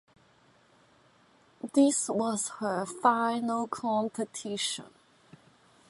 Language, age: English, 19-29